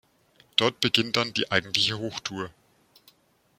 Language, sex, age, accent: German, male, 40-49, Deutschland Deutsch